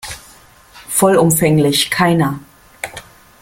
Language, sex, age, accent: German, female, 50-59, Deutschland Deutsch